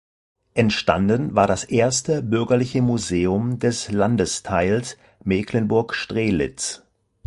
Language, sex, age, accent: German, male, 50-59, Deutschland Deutsch